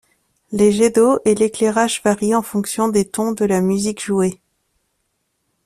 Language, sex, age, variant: French, female, 30-39, Français de métropole